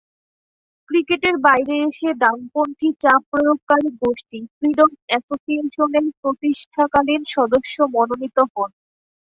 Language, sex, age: Bengali, female, 19-29